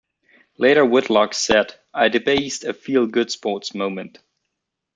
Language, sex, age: English, male, 19-29